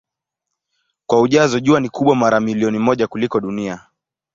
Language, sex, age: Swahili, male, 19-29